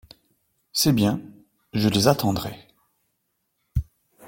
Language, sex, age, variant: French, male, 50-59, Français de métropole